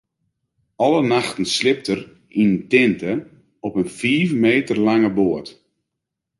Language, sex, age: Western Frisian, male, 50-59